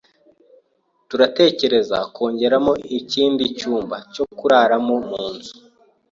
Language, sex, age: Kinyarwanda, male, 19-29